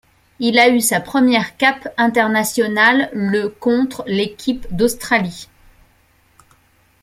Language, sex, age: French, female, 40-49